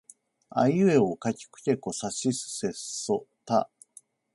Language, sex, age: Japanese, male, 50-59